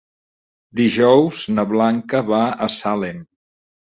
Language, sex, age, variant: Catalan, male, 60-69, Central